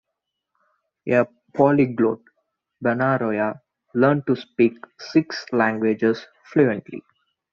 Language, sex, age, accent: English, male, 19-29, India and South Asia (India, Pakistan, Sri Lanka)